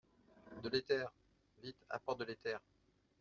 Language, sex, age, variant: French, male, 30-39, Français de métropole